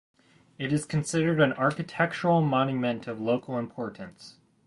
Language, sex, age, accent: English, male, under 19, United States English